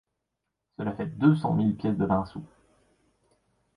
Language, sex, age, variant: French, male, 19-29, Français de métropole